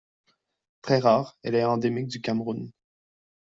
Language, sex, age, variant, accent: French, male, 19-29, Français d'Amérique du Nord, Français du Canada